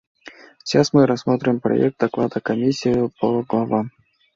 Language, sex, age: Russian, male, 19-29